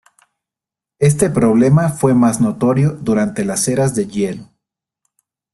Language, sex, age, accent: Spanish, male, 30-39, México